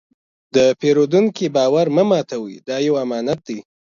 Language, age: Pashto, 19-29